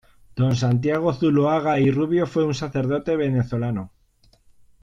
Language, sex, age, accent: Spanish, male, 40-49, España: Norte peninsular (Asturias, Castilla y León, Cantabria, País Vasco, Navarra, Aragón, La Rioja, Guadalajara, Cuenca)